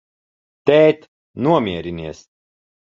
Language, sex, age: Latvian, male, 30-39